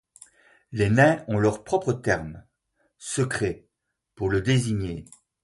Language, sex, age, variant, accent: French, male, 60-69, Français d'Europe, Français de Belgique